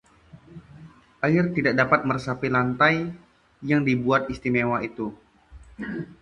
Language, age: Indonesian, 19-29